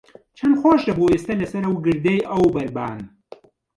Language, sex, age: Central Kurdish, male, 40-49